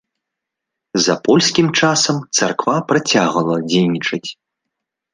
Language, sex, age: Belarusian, male, 19-29